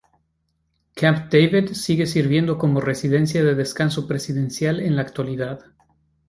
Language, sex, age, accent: Spanish, male, 30-39, México